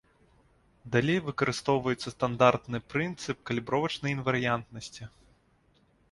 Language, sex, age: Belarusian, male, 30-39